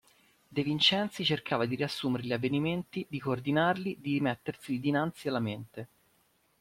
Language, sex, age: Italian, male, 30-39